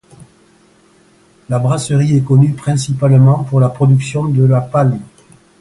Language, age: French, 70-79